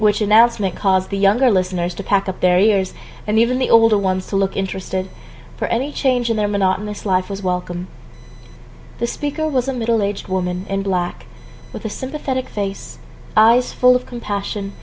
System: none